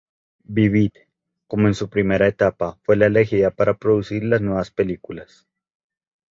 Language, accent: Spanish, Andino-Pacífico: Colombia, Perú, Ecuador, oeste de Bolivia y Venezuela andina